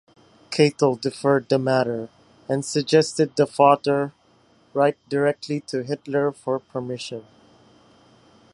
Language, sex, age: English, male, 19-29